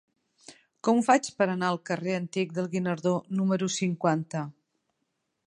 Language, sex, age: Catalan, female, 50-59